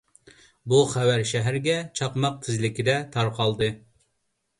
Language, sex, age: Uyghur, male, 30-39